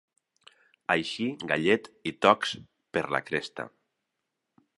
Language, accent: Catalan, valencià